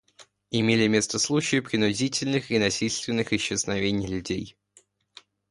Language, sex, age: Russian, male, under 19